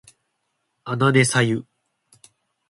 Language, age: Japanese, 19-29